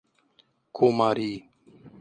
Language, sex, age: Portuguese, male, 30-39